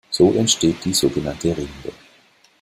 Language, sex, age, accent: German, male, 50-59, Deutschland Deutsch